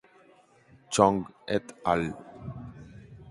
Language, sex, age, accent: Galician, male, 19-29, Central (gheada)